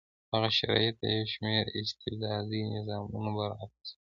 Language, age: Pashto, 19-29